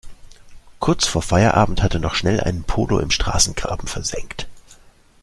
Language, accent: German, Deutschland Deutsch